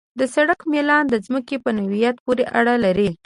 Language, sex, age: Pashto, female, 19-29